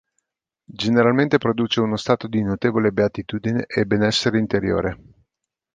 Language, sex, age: Italian, male, 50-59